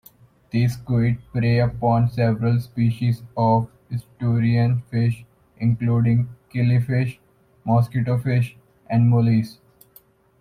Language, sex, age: English, male, 19-29